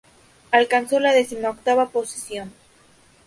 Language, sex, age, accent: Spanish, female, 19-29, México